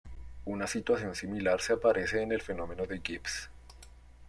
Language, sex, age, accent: Spanish, male, 19-29, Andino-Pacífico: Colombia, Perú, Ecuador, oeste de Bolivia y Venezuela andina